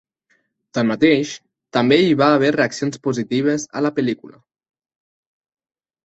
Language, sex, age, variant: Catalan, male, 19-29, Nord-Occidental